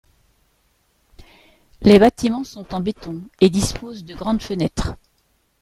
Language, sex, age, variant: French, female, 40-49, Français de métropole